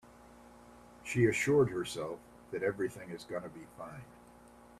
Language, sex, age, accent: English, male, 70-79, United States English